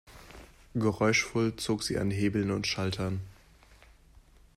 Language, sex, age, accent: German, male, 19-29, Deutschland Deutsch